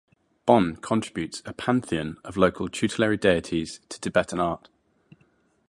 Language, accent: English, England English